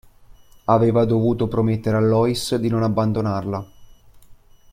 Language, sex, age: Italian, male, 19-29